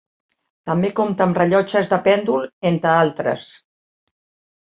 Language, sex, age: Catalan, female, 50-59